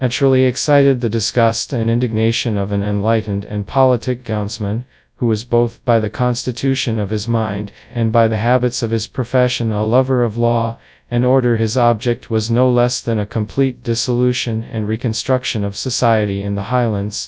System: TTS, FastPitch